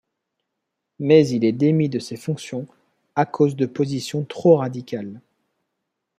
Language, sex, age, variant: French, male, 30-39, Français de métropole